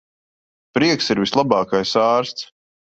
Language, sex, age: Latvian, male, 40-49